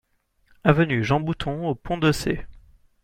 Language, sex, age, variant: French, male, 19-29, Français de métropole